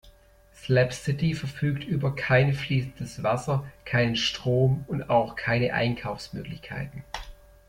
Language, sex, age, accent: German, male, 30-39, Deutschland Deutsch